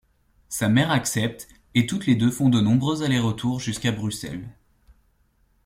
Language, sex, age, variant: French, male, 19-29, Français de métropole